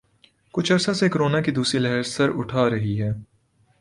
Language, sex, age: Urdu, male, 19-29